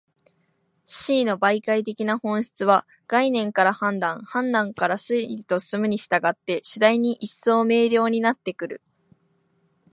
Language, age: Japanese, 19-29